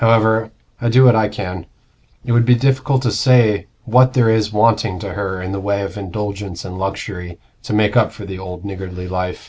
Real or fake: real